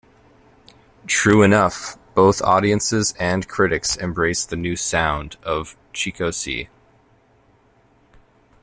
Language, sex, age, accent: English, male, 19-29, United States English